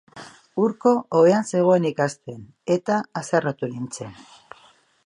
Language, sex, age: Basque, female, 50-59